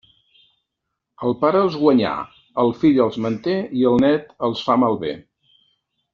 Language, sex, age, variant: Catalan, male, 70-79, Central